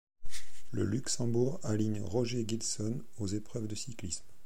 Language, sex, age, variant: French, male, 40-49, Français de métropole